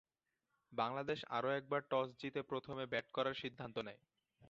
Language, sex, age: Bengali, male, 19-29